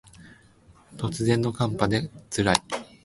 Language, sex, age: Japanese, male, 19-29